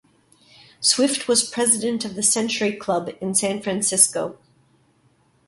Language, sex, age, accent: English, female, 50-59, Canadian English